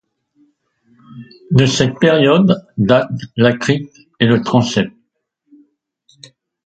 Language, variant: French, Français de métropole